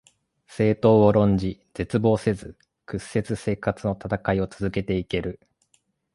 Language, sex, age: Japanese, male, 19-29